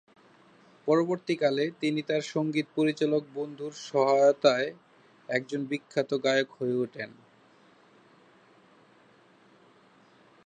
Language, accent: Bengali, Bangladeshi